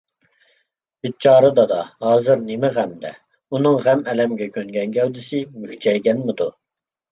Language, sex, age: Uyghur, male, 19-29